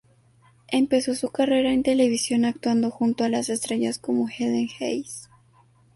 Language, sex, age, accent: Spanish, female, 19-29, México